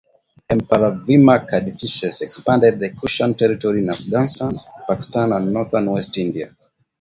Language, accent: English, Kenyan English